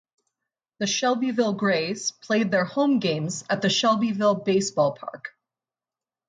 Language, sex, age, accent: English, female, 30-39, United States English